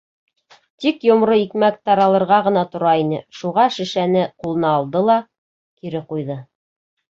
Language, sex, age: Bashkir, female, 30-39